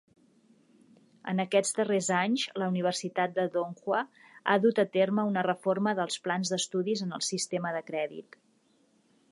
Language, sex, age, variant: Catalan, female, 40-49, Septentrional